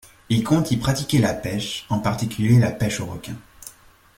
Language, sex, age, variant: French, male, 19-29, Français de métropole